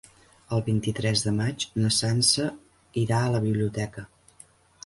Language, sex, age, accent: Catalan, female, 50-59, nord-oriental